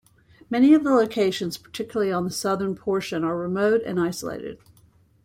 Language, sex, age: English, female, 60-69